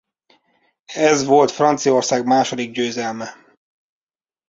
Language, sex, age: Hungarian, male, 30-39